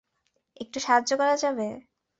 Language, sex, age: Bengali, female, 19-29